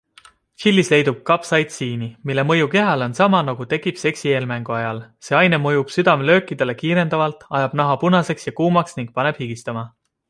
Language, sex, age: Estonian, male, 30-39